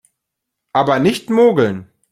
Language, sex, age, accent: German, male, 30-39, Deutschland Deutsch